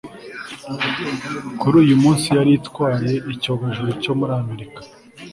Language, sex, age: Kinyarwanda, male, 19-29